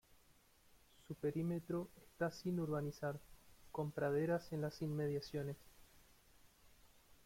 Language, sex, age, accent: Spanish, male, 30-39, Rioplatense: Argentina, Uruguay, este de Bolivia, Paraguay